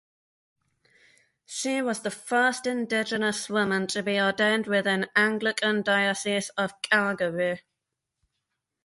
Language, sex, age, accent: English, male, under 19, England English